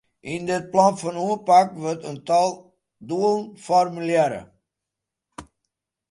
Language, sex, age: Western Frisian, male, 60-69